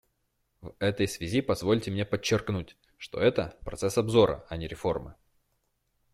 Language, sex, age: Russian, male, 19-29